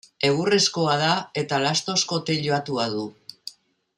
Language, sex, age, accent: Basque, female, 60-69, Mendebalekoa (Araba, Bizkaia, Gipuzkoako mendebaleko herri batzuk)